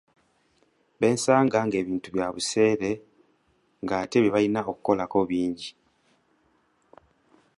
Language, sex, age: Ganda, male, 19-29